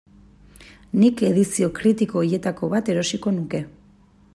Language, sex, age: Basque, female, 30-39